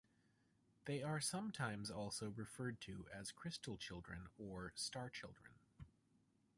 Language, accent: English, United States English